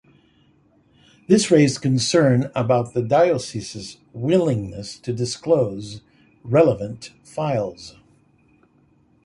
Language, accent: English, United States English